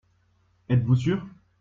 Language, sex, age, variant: French, male, under 19, Français de métropole